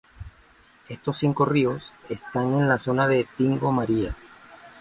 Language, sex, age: Spanish, male, 40-49